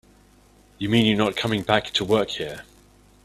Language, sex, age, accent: English, male, 30-39, England English